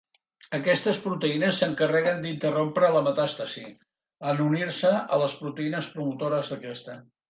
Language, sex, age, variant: Catalan, male, 60-69, Nord-Occidental